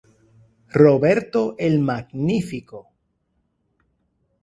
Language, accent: Spanish, América central